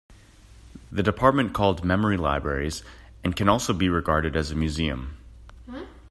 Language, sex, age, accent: English, male, 19-29, United States English